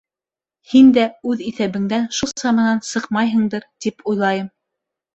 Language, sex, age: Bashkir, female, 19-29